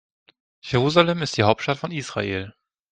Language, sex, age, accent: German, male, 30-39, Deutschland Deutsch